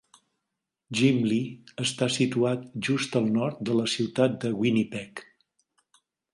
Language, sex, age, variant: Catalan, male, 60-69, Nord-Occidental